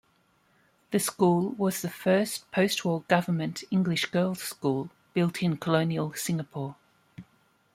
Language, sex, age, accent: English, female, 30-39, Australian English